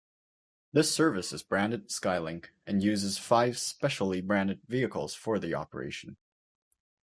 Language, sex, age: English, male, 19-29